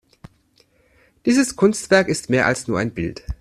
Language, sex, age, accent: German, male, 30-39, Deutschland Deutsch